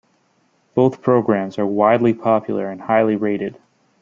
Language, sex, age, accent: English, male, 19-29, United States English